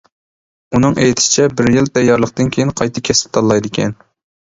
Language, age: Uyghur, 19-29